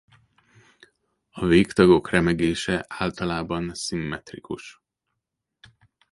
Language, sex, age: Hungarian, male, 40-49